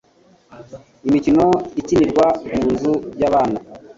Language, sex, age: Kinyarwanda, male, 40-49